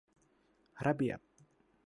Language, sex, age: Thai, male, 19-29